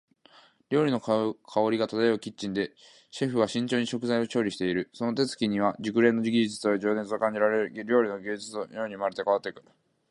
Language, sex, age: Japanese, male, 19-29